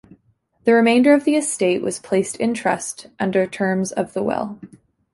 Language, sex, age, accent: English, female, 19-29, Canadian English